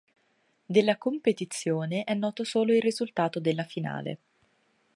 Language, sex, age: Italian, female, 19-29